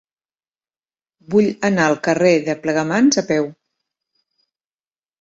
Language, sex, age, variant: Catalan, female, 40-49, Central